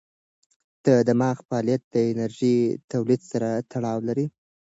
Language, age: Pashto, under 19